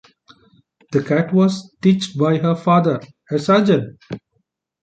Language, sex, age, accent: English, male, 30-39, India and South Asia (India, Pakistan, Sri Lanka)